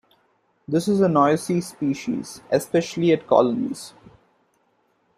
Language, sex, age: English, male, 19-29